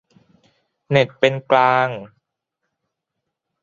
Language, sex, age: Thai, male, 19-29